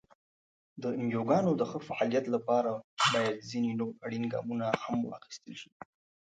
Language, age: Pashto, 30-39